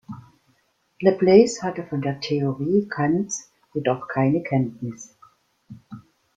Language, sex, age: German, female, 60-69